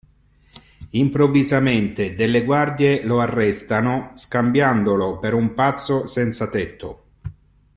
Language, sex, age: Italian, male, 50-59